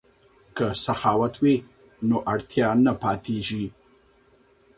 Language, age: Pashto, 40-49